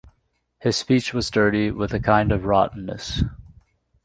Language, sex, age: English, male, 19-29